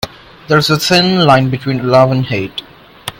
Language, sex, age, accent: English, male, 19-29, India and South Asia (India, Pakistan, Sri Lanka)